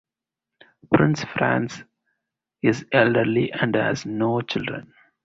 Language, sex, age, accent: English, male, 30-39, India and South Asia (India, Pakistan, Sri Lanka)